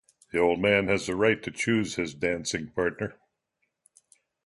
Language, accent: English, Canadian English